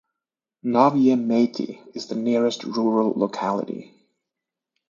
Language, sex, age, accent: English, male, 30-39, United States English